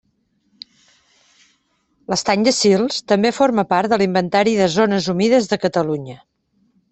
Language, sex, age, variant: Catalan, female, 40-49, Central